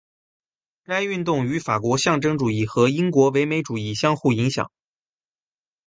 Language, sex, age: Chinese, male, 19-29